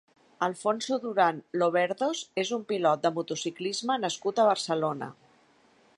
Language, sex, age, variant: Catalan, female, 50-59, Central